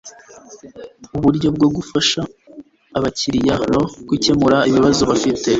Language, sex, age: Kinyarwanda, male, under 19